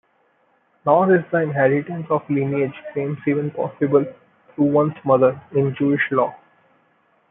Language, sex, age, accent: English, male, 19-29, India and South Asia (India, Pakistan, Sri Lanka)